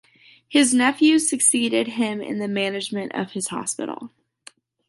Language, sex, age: English, female, under 19